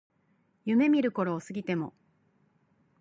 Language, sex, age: Japanese, female, 40-49